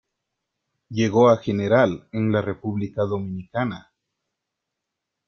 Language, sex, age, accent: Spanish, male, 19-29, Rioplatense: Argentina, Uruguay, este de Bolivia, Paraguay